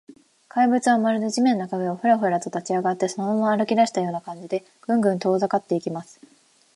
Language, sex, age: Japanese, female, 19-29